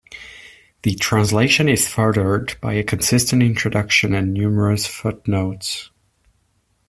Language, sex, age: English, male, 19-29